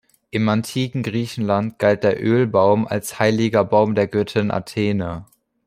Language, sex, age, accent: German, male, under 19, Deutschland Deutsch